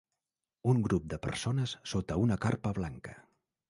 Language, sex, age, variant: Catalan, male, 40-49, Central